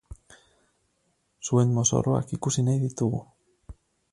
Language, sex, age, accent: Basque, male, 30-39, Mendebalekoa (Araba, Bizkaia, Gipuzkoako mendebaleko herri batzuk)